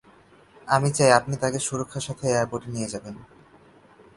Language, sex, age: Bengali, male, 19-29